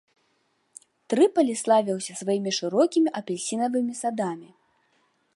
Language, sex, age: Belarusian, female, 30-39